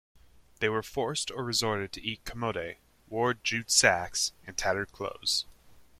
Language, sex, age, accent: English, male, 19-29, United States English